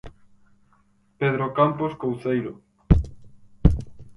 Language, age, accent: Galician, under 19, Atlántico (seseo e gheada)